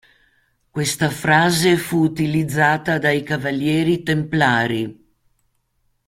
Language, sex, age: Italian, female, 60-69